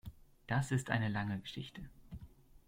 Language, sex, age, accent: German, male, 30-39, Deutschland Deutsch